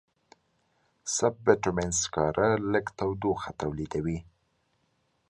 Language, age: Pashto, 19-29